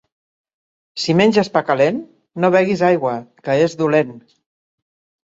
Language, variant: Catalan, Central